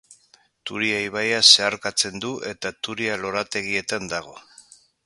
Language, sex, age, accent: Basque, male, 50-59, Mendebalekoa (Araba, Bizkaia, Gipuzkoako mendebaleko herri batzuk)